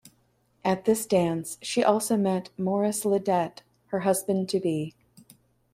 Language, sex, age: English, female, 40-49